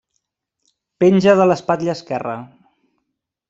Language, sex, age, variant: Catalan, male, 30-39, Central